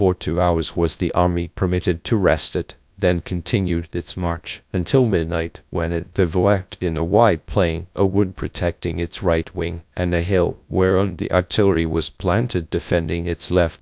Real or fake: fake